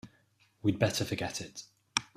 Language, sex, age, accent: English, male, 30-39, England English